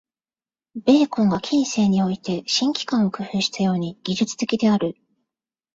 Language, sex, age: Japanese, female, 19-29